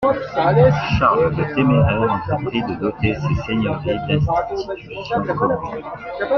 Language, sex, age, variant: French, male, 40-49, Français de métropole